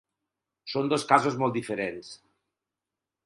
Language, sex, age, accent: Catalan, male, 40-49, valencià